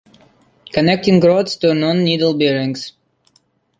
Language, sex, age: English, male, under 19